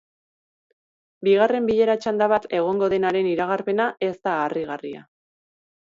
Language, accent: Basque, Erdialdekoa edo Nafarra (Gipuzkoa, Nafarroa)